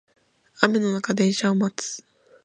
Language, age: Japanese, under 19